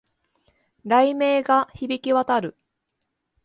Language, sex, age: Japanese, female, 30-39